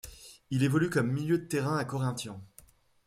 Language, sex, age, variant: French, male, 19-29, Français de métropole